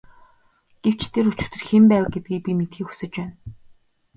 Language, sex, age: Mongolian, female, 19-29